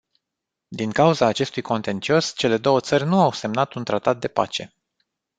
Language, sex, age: Romanian, male, 30-39